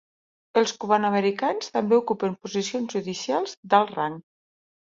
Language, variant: Catalan, Septentrional